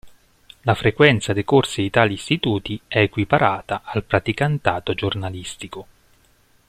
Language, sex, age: Italian, male, 40-49